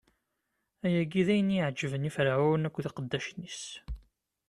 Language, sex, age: Kabyle, male, 19-29